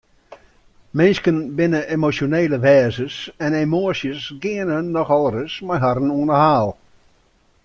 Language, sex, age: Western Frisian, male, 60-69